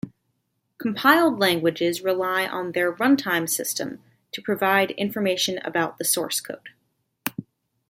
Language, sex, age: English, female, 19-29